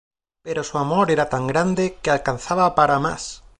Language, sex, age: Spanish, male, 30-39